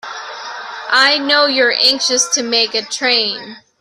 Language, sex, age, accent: English, female, 30-39, United States English